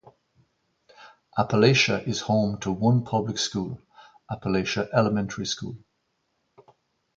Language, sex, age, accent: English, male, 50-59, Irish English